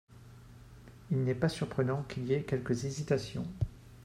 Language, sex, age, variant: French, male, 40-49, Français de métropole